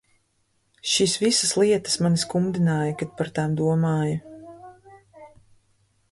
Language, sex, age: Latvian, female, 30-39